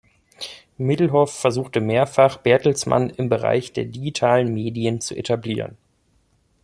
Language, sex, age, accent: German, male, 30-39, Deutschland Deutsch